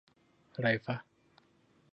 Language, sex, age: Thai, male, under 19